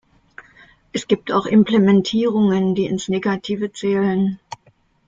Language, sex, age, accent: German, female, 50-59, Deutschland Deutsch